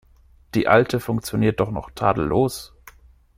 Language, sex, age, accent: German, male, 19-29, Deutschland Deutsch